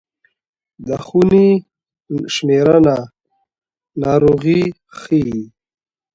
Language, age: Pashto, 19-29